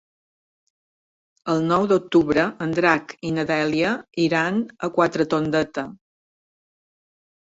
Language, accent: Catalan, mallorquí